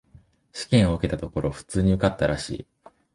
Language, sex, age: Japanese, male, under 19